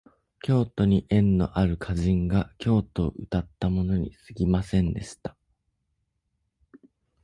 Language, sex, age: Japanese, male, 19-29